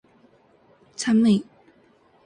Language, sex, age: Japanese, female, 19-29